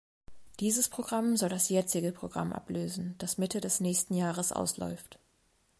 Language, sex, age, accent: German, female, 30-39, Deutschland Deutsch